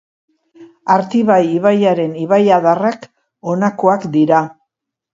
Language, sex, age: Basque, female, 60-69